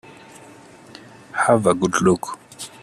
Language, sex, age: English, male, 19-29